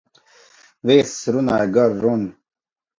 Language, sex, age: Latvian, male, 40-49